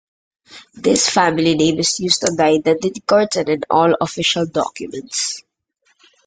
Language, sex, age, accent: English, male, under 19, Filipino